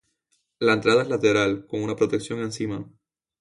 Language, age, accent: Spanish, 19-29, España: Islas Canarias